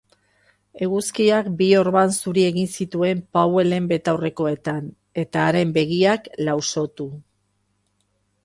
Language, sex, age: Basque, female, 50-59